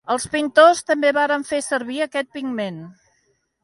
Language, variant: Catalan, Central